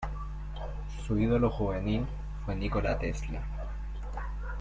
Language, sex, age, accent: Spanish, male, under 19, Chileno: Chile, Cuyo